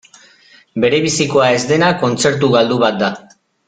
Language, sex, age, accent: Basque, male, 40-49, Mendebalekoa (Araba, Bizkaia, Gipuzkoako mendebaleko herri batzuk)